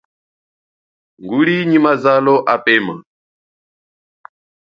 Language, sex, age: Chokwe, male, 40-49